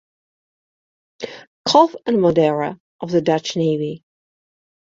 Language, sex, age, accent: English, female, 40-49, England English